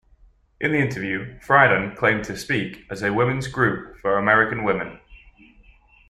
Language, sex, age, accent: English, male, 19-29, England English